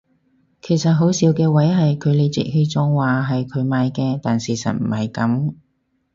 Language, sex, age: Cantonese, female, 30-39